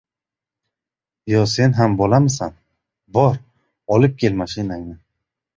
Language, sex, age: Uzbek, male, 30-39